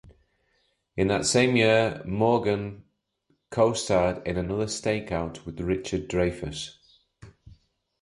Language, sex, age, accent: English, male, 30-39, England English